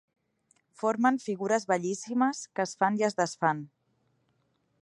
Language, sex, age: Catalan, female, 30-39